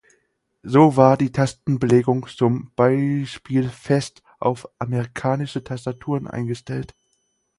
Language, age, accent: German, 19-29, Deutschland Deutsch